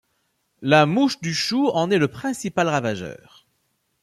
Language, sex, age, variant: French, male, 40-49, Français de métropole